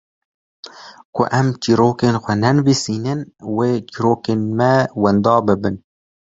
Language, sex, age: Kurdish, male, 19-29